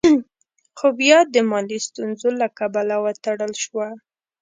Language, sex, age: Pashto, female, 19-29